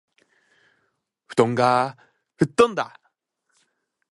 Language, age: Japanese, 19-29